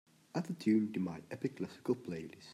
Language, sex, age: English, male, under 19